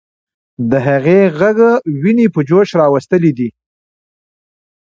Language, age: Pashto, 40-49